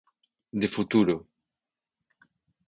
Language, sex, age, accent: Galician, male, 40-49, Central (sen gheada)